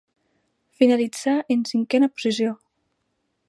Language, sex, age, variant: Catalan, female, under 19, Alacantí